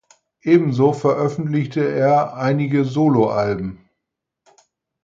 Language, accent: German, Norddeutsch